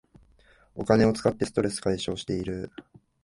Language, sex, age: Japanese, male, 19-29